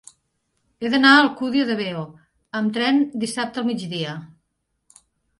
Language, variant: Catalan, Nord-Occidental